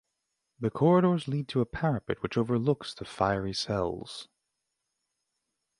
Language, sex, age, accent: English, male, 19-29, United States English